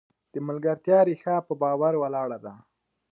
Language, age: Pashto, 19-29